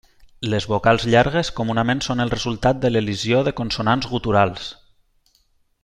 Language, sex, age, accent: Catalan, male, 19-29, valencià